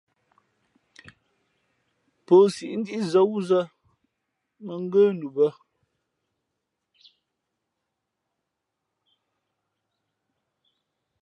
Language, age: Fe'fe', 19-29